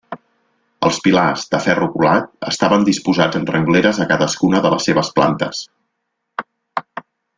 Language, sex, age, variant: Catalan, male, 40-49, Central